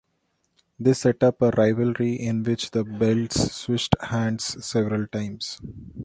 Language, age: English, 30-39